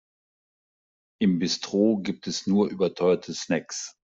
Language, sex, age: German, male, 50-59